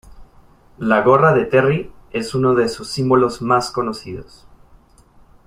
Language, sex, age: Spanish, male, 30-39